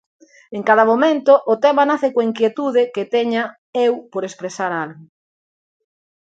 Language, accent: Galician, Normativo (estándar)